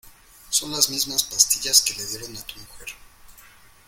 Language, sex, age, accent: Spanish, male, 19-29, México